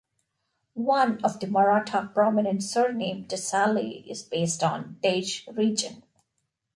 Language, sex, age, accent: English, female, 40-49, India and South Asia (India, Pakistan, Sri Lanka)